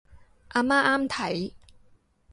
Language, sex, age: Cantonese, female, 19-29